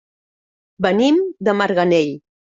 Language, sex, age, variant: Catalan, female, 40-49, Central